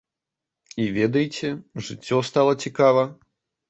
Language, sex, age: Belarusian, male, 19-29